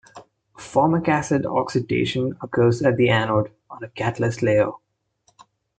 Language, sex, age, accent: English, male, 19-29, India and South Asia (India, Pakistan, Sri Lanka)